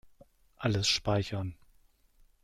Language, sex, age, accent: German, male, 40-49, Deutschland Deutsch